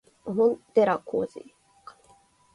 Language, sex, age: Japanese, female, 19-29